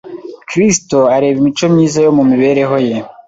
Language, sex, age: Kinyarwanda, male, 19-29